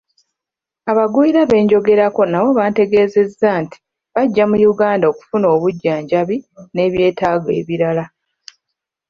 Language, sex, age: Ganda, female, 30-39